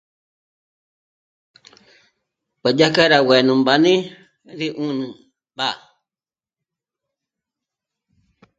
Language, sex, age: Michoacán Mazahua, female, 50-59